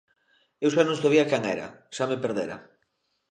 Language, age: Galician, 19-29